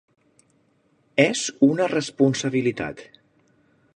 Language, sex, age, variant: Catalan, male, 40-49, Central